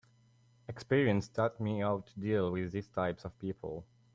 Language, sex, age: English, male, 19-29